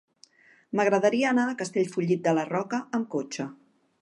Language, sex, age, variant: Catalan, female, 50-59, Central